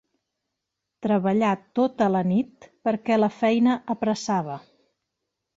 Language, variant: Catalan, Central